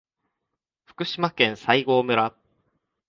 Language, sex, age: Japanese, male, 19-29